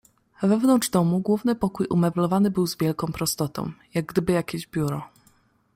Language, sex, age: Polish, female, 19-29